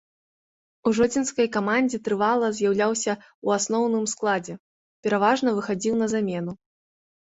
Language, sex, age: Belarusian, female, 19-29